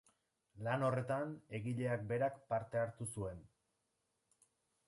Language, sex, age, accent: Basque, male, 19-29, Erdialdekoa edo Nafarra (Gipuzkoa, Nafarroa)